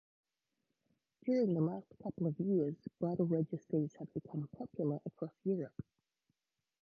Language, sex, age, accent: English, female, 40-49, Australian English